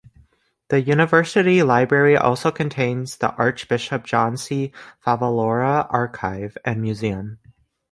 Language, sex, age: English, male, under 19